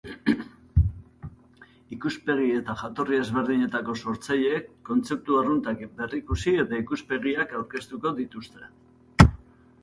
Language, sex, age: Basque, male, 50-59